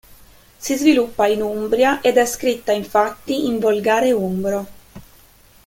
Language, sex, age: Italian, female, 19-29